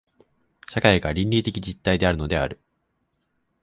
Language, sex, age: Japanese, male, 19-29